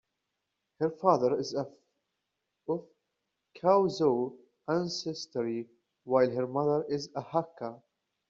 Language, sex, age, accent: English, male, 19-29, United States English